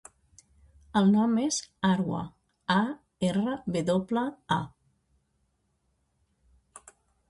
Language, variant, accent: Catalan, Central, central